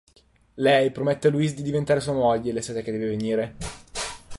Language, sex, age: Italian, male, under 19